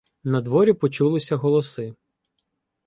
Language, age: Ukrainian, 19-29